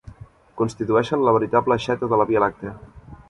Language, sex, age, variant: Catalan, male, 19-29, Central